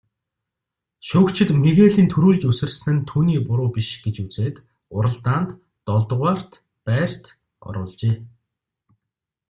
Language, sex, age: Mongolian, male, 30-39